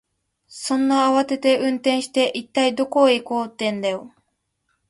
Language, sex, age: Japanese, female, 19-29